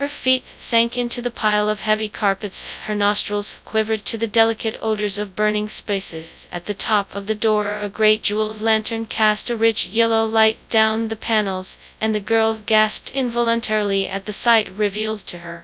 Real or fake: fake